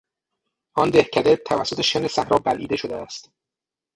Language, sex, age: Persian, male, 30-39